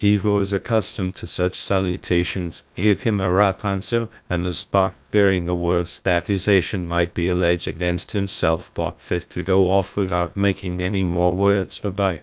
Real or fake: fake